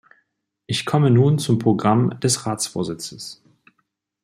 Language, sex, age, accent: German, male, 30-39, Deutschland Deutsch